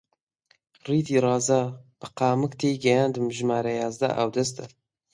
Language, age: Central Kurdish, 19-29